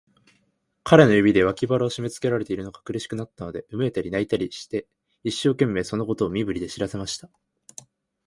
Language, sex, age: Japanese, male, 19-29